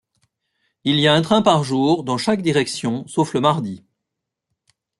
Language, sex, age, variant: French, male, 50-59, Français de métropole